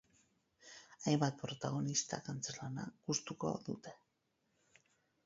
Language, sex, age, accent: Basque, female, 40-49, Mendebalekoa (Araba, Bizkaia, Gipuzkoako mendebaleko herri batzuk)